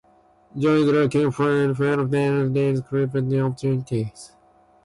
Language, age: English, 19-29